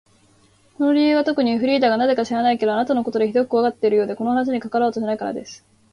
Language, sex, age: Japanese, female, 19-29